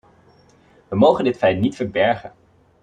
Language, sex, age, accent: Dutch, male, 19-29, Nederlands Nederlands